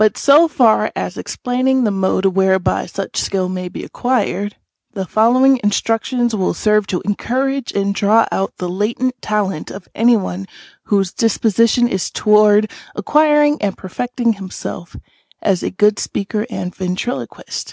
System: none